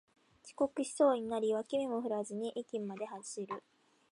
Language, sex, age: Japanese, female, 19-29